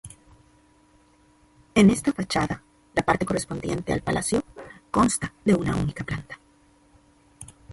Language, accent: Spanish, México